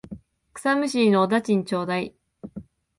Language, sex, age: Japanese, female, 19-29